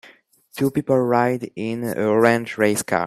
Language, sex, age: English, male, under 19